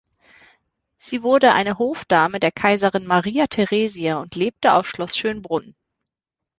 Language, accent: German, Deutschland Deutsch